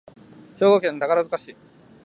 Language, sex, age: Japanese, male, 19-29